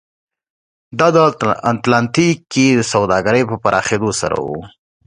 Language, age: Pashto, 19-29